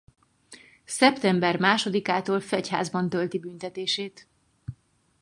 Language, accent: Hungarian, budapesti